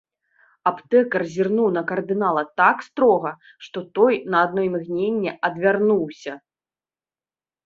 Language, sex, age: Belarusian, female, 30-39